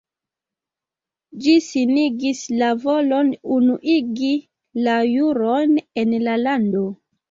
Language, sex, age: Esperanto, female, 19-29